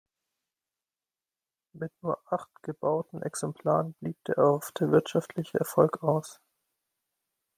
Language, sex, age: German, male, 19-29